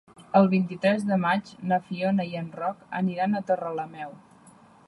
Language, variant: Catalan, Central